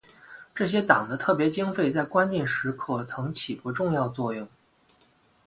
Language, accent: Chinese, 出生地：山东省